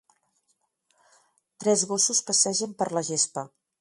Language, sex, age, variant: Catalan, female, 50-59, Nord-Occidental